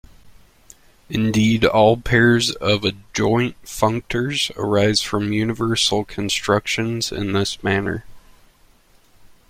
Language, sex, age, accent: English, male, 30-39, United States English